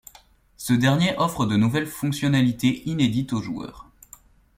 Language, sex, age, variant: French, male, 19-29, Français de métropole